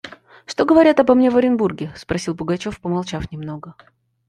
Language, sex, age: Russian, female, 30-39